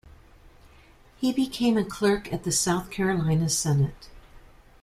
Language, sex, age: English, female, 40-49